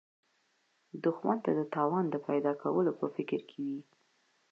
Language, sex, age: Pashto, female, 19-29